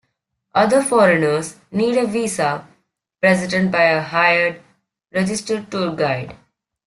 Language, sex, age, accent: English, male, under 19, England English